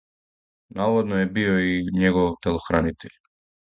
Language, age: Serbian, 19-29